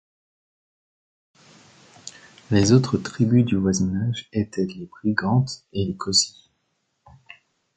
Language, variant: French, Français de métropole